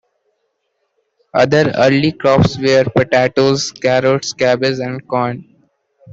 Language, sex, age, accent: English, male, 19-29, United States English